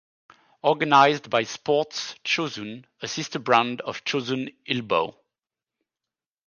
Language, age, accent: English, 30-39, United States English